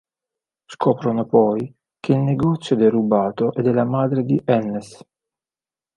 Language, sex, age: Italian, male, 40-49